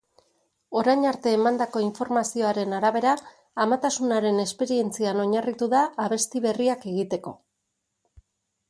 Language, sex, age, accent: Basque, female, 40-49, Mendebalekoa (Araba, Bizkaia, Gipuzkoako mendebaleko herri batzuk)